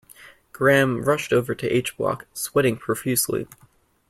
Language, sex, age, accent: English, male, 19-29, United States English